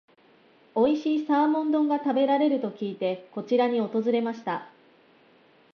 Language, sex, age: Japanese, female, 30-39